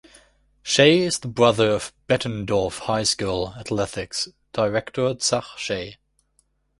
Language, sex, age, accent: English, male, 19-29, England English